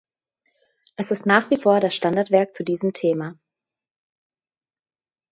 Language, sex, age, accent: German, female, 30-39, Hochdeutsch